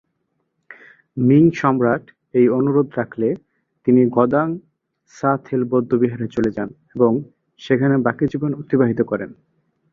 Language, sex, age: Bengali, male, 19-29